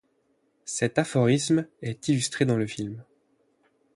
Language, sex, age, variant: French, male, 19-29, Français de métropole